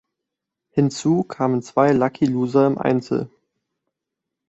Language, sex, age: German, male, 19-29